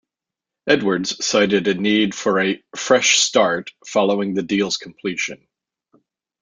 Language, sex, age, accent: English, male, 50-59, United States English